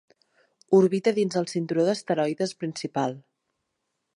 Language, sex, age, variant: Catalan, female, 30-39, Nord-Occidental